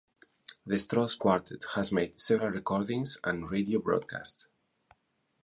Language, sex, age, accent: English, male, 50-59, England English